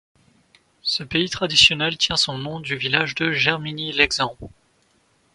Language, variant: French, Français de métropole